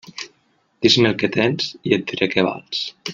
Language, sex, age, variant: Catalan, male, 19-29, Nord-Occidental